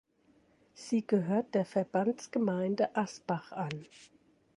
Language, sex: German, female